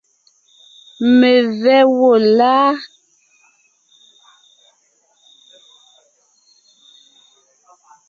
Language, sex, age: Ngiemboon, female, 30-39